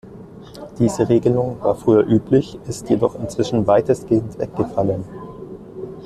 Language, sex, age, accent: German, male, 19-29, Deutschland Deutsch